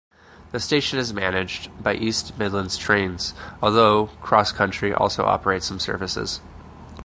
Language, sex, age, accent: English, male, 19-29, United States English